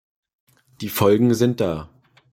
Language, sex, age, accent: German, male, 19-29, Deutschland Deutsch